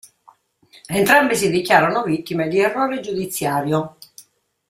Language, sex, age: Italian, female, 60-69